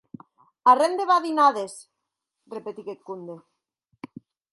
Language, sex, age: Occitan, female, 30-39